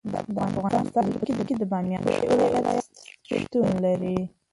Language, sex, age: Pashto, female, 19-29